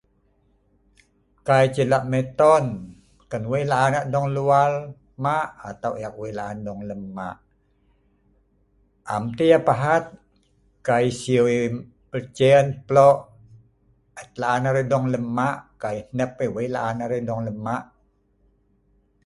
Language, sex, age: Sa'ban, male, 50-59